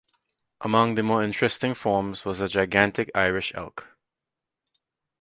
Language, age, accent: English, 30-39, West Indies and Bermuda (Bahamas, Bermuda, Jamaica, Trinidad)